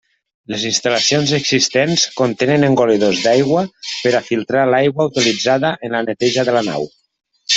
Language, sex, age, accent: Catalan, male, 40-49, valencià